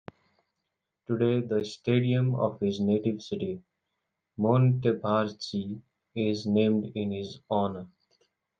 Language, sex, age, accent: English, male, 19-29, India and South Asia (India, Pakistan, Sri Lanka)